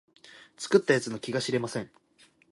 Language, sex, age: Japanese, male, 19-29